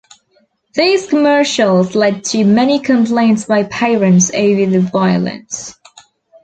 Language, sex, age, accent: English, female, 19-29, Australian English